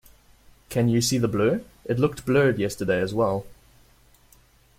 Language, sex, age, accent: English, male, under 19, Southern African (South Africa, Zimbabwe, Namibia)